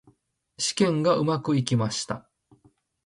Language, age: Japanese, 50-59